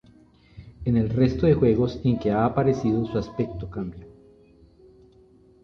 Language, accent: Spanish, Andino-Pacífico: Colombia, Perú, Ecuador, oeste de Bolivia y Venezuela andina